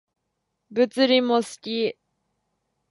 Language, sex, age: Japanese, female, 19-29